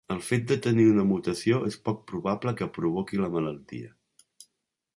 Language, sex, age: Catalan, male, 50-59